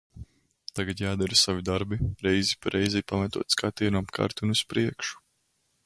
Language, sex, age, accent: Latvian, male, 19-29, Vidzemes